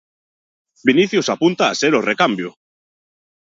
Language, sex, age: Galician, female, 30-39